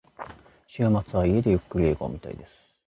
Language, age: Japanese, 30-39